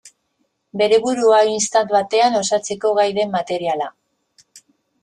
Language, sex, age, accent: Basque, female, 30-39, Mendebalekoa (Araba, Bizkaia, Gipuzkoako mendebaleko herri batzuk)